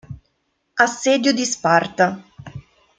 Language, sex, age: Italian, female, 19-29